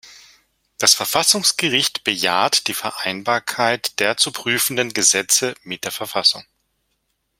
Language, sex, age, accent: German, male, 50-59, Deutschland Deutsch